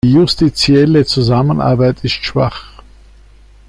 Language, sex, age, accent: German, male, 60-69, Österreichisches Deutsch